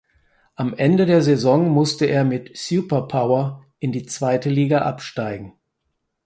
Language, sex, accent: German, male, Deutschland Deutsch